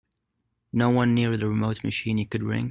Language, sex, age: English, male, 19-29